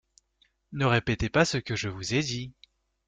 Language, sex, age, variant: French, male, 19-29, Français de métropole